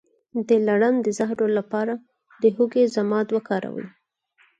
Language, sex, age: Pashto, female, 19-29